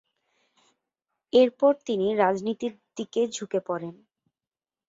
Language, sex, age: Bengali, female, 19-29